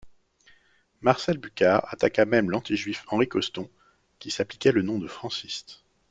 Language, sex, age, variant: French, male, 30-39, Français de métropole